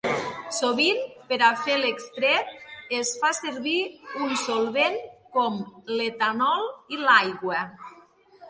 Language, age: Catalan, 19-29